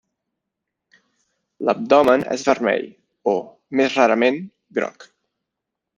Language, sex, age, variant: Catalan, male, 30-39, Balear